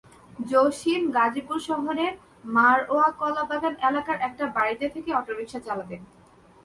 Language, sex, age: Bengali, female, 19-29